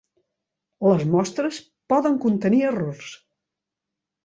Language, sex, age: Catalan, female, 50-59